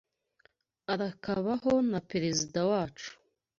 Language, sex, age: Kinyarwanda, female, 19-29